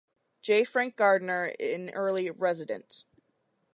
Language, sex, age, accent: English, female, under 19, United States English